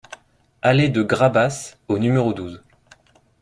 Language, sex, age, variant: French, male, 30-39, Français de métropole